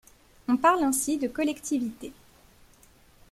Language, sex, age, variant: French, female, 19-29, Français de métropole